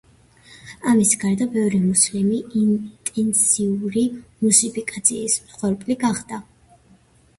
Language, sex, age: Georgian, female, 19-29